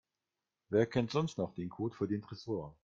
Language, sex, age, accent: German, male, 50-59, Deutschland Deutsch